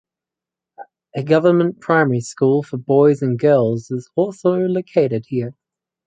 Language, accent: English, Australian English